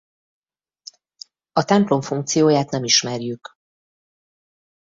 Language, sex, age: Hungarian, female, 30-39